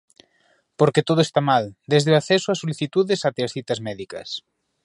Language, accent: Galician, Oriental (común en zona oriental)